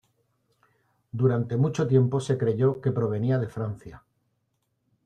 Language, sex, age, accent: Spanish, male, 50-59, España: Sur peninsular (Andalucia, Extremadura, Murcia)